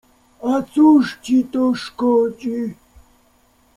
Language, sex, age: Polish, male, 19-29